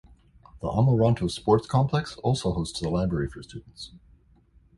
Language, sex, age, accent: English, male, 30-39, United States English